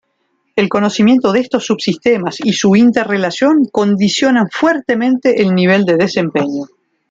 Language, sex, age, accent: Spanish, female, 50-59, Rioplatense: Argentina, Uruguay, este de Bolivia, Paraguay